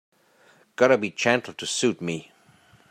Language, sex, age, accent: English, male, 30-39, United States English